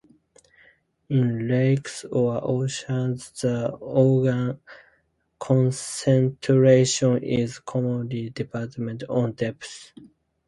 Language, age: English, 19-29